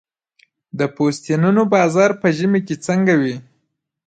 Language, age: Pashto, 19-29